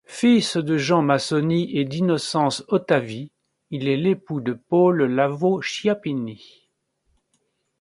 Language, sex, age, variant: French, male, 60-69, Français de métropole